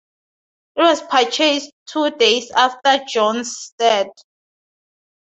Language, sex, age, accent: English, female, 19-29, Southern African (South Africa, Zimbabwe, Namibia)